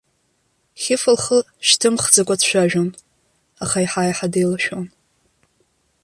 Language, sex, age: Abkhazian, female, 30-39